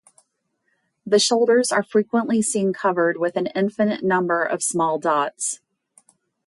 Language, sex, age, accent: English, female, 50-59, United States English